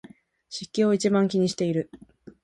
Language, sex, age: Japanese, female, 19-29